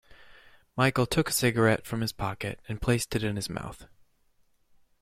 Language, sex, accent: English, male, United States English